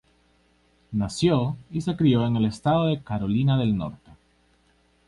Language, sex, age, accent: Spanish, male, 19-29, América central